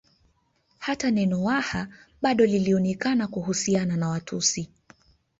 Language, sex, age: Swahili, female, 19-29